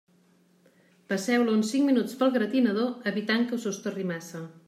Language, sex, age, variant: Catalan, female, 40-49, Central